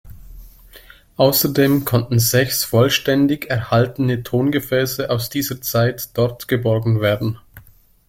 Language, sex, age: German, male, 30-39